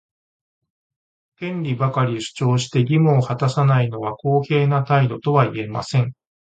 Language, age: Japanese, 40-49